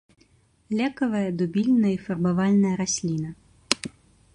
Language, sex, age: Belarusian, female, 19-29